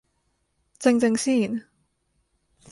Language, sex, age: Cantonese, female, 19-29